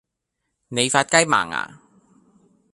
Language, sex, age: Cantonese, male, 19-29